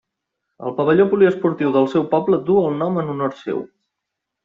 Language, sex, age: Catalan, male, 30-39